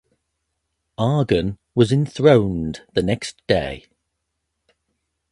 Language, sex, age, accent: English, male, 40-49, England English